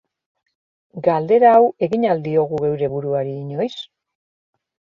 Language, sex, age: Basque, female, 40-49